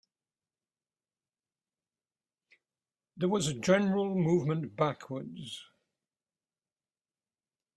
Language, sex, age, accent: English, male, 80-89, England English